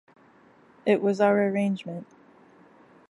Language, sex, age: English, female, 40-49